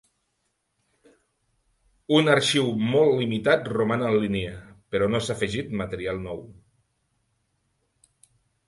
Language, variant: Catalan, Central